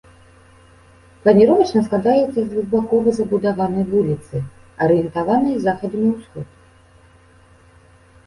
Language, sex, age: Belarusian, female, 19-29